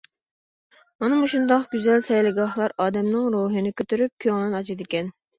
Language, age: Uyghur, 30-39